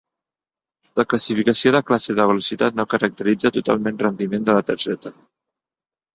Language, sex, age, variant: Catalan, male, 19-29, Central